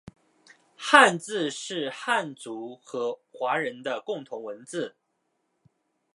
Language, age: Chinese, 19-29